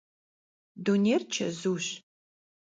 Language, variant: Kabardian, Адыгэбзэ (Къэбэрдей, Кирил, псоми зэдай)